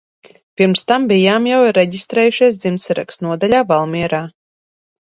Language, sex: Latvian, female